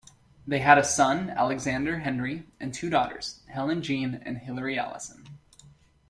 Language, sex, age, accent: English, male, 30-39, United States English